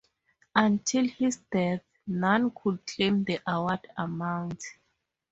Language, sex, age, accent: English, female, 30-39, Southern African (South Africa, Zimbabwe, Namibia)